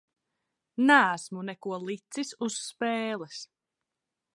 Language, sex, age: Latvian, female, 19-29